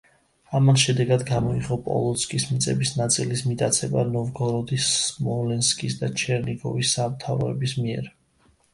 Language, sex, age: Georgian, male, 19-29